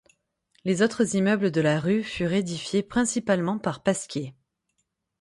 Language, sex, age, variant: French, female, 30-39, Français de métropole